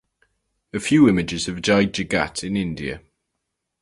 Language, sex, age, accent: English, male, under 19, England English